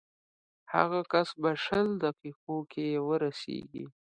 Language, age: Pashto, 30-39